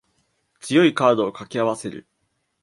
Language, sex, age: Japanese, male, 19-29